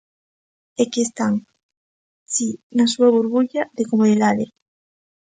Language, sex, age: Galician, female, 19-29